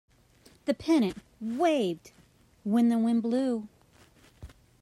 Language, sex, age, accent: English, female, 30-39, United States English